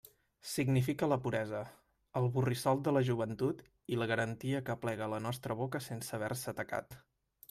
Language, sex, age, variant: Catalan, male, 19-29, Central